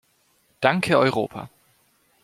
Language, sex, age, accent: German, male, under 19, Deutschland Deutsch